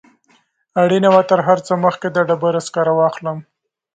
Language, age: Pashto, 30-39